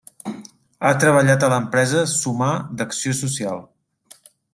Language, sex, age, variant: Catalan, male, 40-49, Central